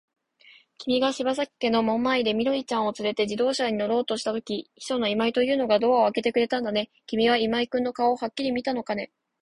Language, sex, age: Japanese, female, 19-29